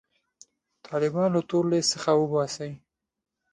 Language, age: Pashto, 19-29